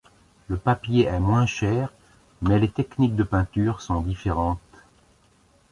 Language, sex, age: French, male, 70-79